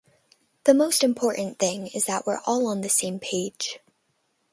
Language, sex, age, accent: English, female, under 19, United States English